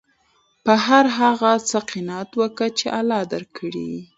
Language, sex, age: Pashto, female, 19-29